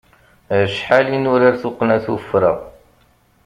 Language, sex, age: Kabyle, male, 40-49